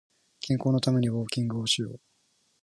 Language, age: Japanese, 19-29